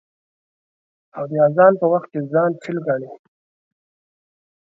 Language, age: Pashto, 19-29